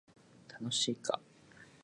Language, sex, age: Japanese, male, 19-29